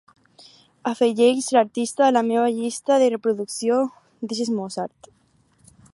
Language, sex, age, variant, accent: Catalan, female, under 19, Alacantí, valencià